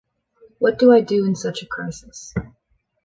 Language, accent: English, Canadian English